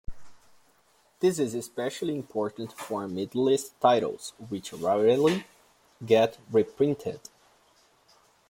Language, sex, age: English, male, 19-29